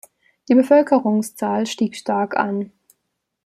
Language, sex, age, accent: German, female, 19-29, Deutschland Deutsch